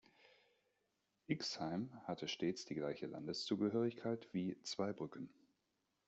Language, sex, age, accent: German, male, 30-39, Deutschland Deutsch